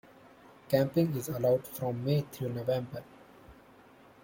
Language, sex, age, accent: English, male, 19-29, India and South Asia (India, Pakistan, Sri Lanka)